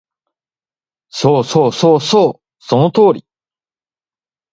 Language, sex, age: Japanese, male, 50-59